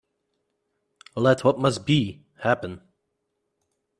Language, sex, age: English, male, 19-29